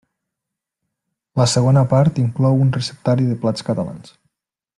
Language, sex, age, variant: Catalan, male, 19-29, Nord-Occidental